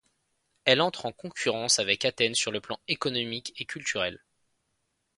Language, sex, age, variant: French, male, 19-29, Français de métropole